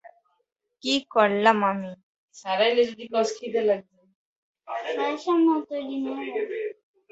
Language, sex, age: Bengali, female, 19-29